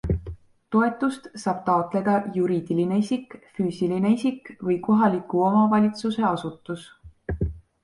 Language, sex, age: Estonian, female, 19-29